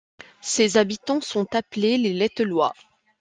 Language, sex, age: French, female, 19-29